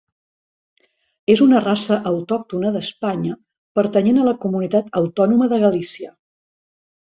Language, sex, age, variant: Catalan, female, 60-69, Central